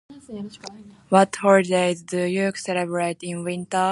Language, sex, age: English, female, 19-29